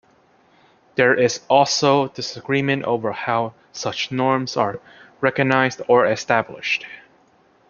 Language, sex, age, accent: English, male, 30-39, United States English